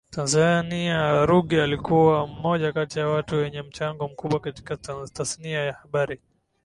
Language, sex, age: Swahili, male, 19-29